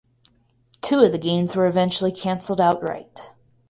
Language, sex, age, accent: English, female, 19-29, United States English